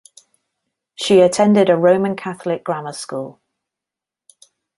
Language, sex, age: English, female, 30-39